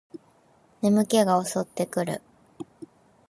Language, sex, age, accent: Japanese, female, 19-29, 標準語